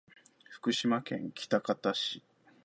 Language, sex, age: Japanese, male, 19-29